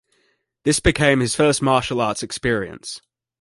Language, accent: English, Australian English